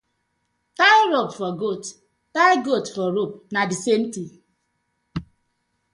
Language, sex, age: Nigerian Pidgin, female, 40-49